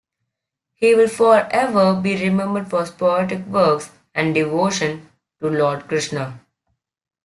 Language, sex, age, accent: English, male, under 19, England English